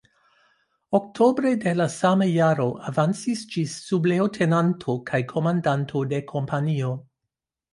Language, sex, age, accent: Esperanto, female, 50-59, Internacia